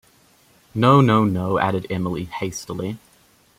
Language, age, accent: English, 19-29, New Zealand English